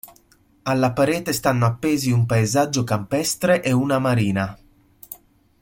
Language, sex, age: Italian, male, 19-29